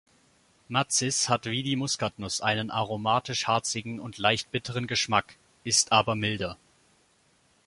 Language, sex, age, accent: German, male, 19-29, Deutschland Deutsch